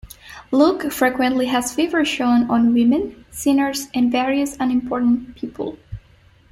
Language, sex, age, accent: English, female, 19-29, United States English